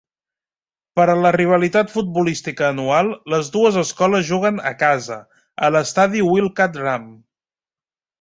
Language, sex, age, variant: Catalan, male, 30-39, Central